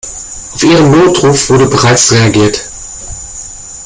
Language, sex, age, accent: German, male, 40-49, Deutschland Deutsch